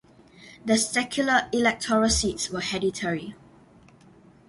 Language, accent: English, Singaporean English